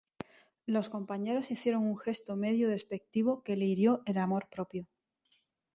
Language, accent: Spanish, España: Sur peninsular (Andalucia, Extremadura, Murcia)